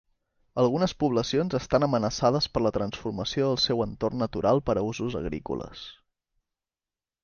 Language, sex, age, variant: Catalan, male, 19-29, Central